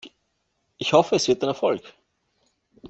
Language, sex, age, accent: German, male, 19-29, Österreichisches Deutsch